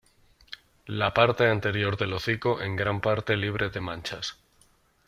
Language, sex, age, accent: Spanish, male, 30-39, España: Norte peninsular (Asturias, Castilla y León, Cantabria, País Vasco, Navarra, Aragón, La Rioja, Guadalajara, Cuenca)